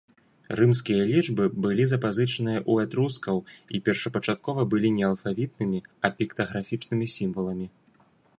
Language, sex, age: Belarusian, male, 19-29